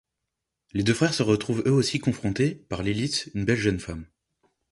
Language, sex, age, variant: French, male, 19-29, Français de métropole